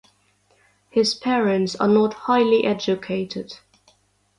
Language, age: English, 19-29